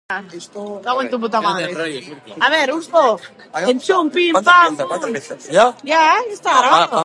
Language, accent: Basque, Mendebalekoa (Araba, Bizkaia, Gipuzkoako mendebaleko herri batzuk)